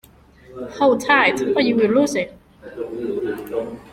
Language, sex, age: English, female, 19-29